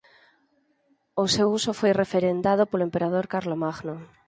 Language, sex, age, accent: Galician, female, 40-49, Oriental (común en zona oriental)